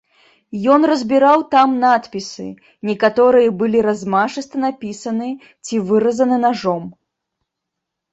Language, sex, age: Belarusian, female, 30-39